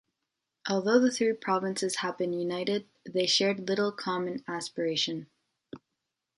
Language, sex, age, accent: English, female, 19-29, Canadian English